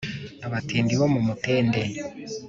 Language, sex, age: Kinyarwanda, male, 19-29